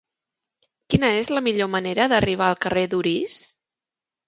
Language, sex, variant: Catalan, female, Central